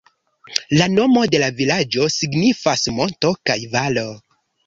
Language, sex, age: Esperanto, male, 19-29